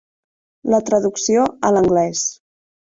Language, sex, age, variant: Catalan, female, 19-29, Central